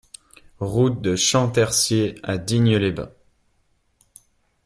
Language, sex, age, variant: French, male, 19-29, Français de métropole